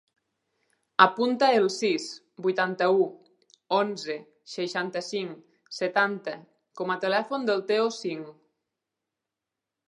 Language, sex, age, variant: Catalan, female, 19-29, Nord-Occidental